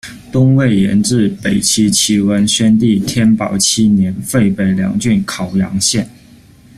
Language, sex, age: Chinese, male, 19-29